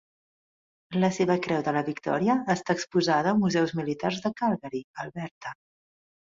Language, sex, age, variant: Catalan, female, 40-49, Central